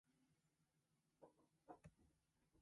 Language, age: Japanese, 19-29